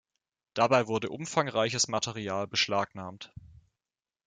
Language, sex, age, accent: German, male, under 19, Deutschland Deutsch